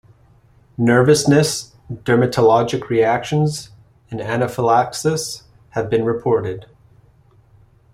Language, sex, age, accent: English, male, 30-39, Canadian English